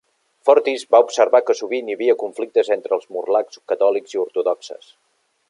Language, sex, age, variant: Catalan, male, 40-49, Central